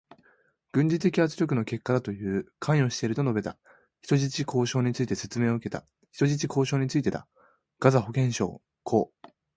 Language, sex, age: Japanese, male, 19-29